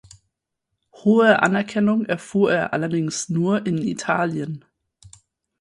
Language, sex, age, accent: German, female, 19-29, Deutschland Deutsch